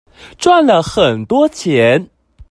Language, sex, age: Chinese, male, 19-29